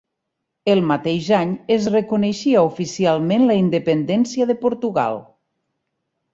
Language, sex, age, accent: Catalan, female, 40-49, Ebrenc